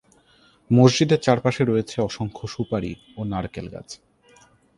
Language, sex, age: Bengali, male, 19-29